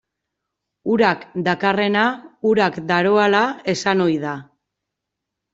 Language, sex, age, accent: Basque, female, 30-39, Erdialdekoa edo Nafarra (Gipuzkoa, Nafarroa)